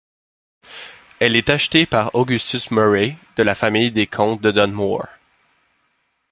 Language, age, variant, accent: French, 19-29, Français d'Amérique du Nord, Français du Canada